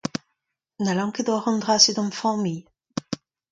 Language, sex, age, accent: Breton, female, 40-49, Kerneveg